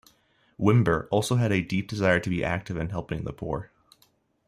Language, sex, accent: English, male, United States English